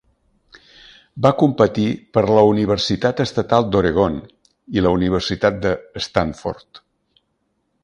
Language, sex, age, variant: Catalan, male, 60-69, Central